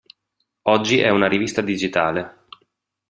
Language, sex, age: Italian, male, 30-39